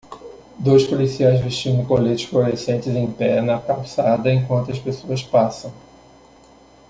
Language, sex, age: Portuguese, male, 50-59